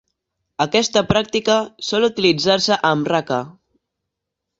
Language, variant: Catalan, Central